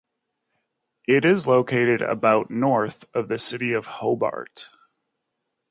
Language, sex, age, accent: English, male, 30-39, Canadian English